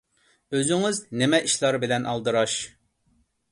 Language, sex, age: Uyghur, male, 30-39